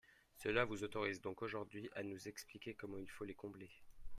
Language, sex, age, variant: French, male, 19-29, Français de métropole